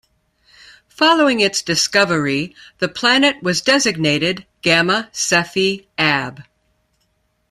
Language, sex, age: English, female, 50-59